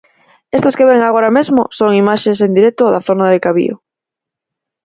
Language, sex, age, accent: Galician, female, 19-29, Central (gheada)